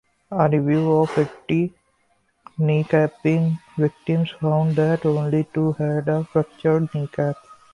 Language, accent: English, India and South Asia (India, Pakistan, Sri Lanka)